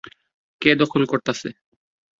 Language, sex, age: Bengali, male, 19-29